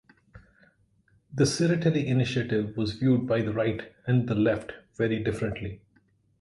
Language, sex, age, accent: English, male, 40-49, India and South Asia (India, Pakistan, Sri Lanka)